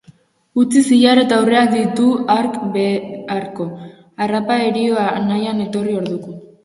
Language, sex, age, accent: Basque, female, under 19, Mendebalekoa (Araba, Bizkaia, Gipuzkoako mendebaleko herri batzuk)